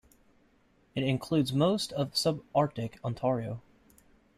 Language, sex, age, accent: English, male, 19-29, United States English